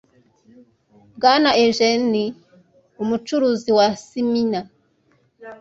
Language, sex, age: Kinyarwanda, female, 19-29